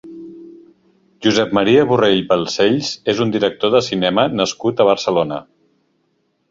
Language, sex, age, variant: Catalan, male, 50-59, Central